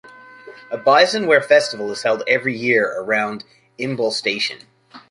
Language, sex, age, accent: English, male, 40-49, Canadian English